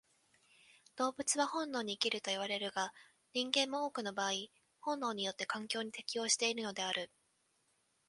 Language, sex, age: Japanese, female, 19-29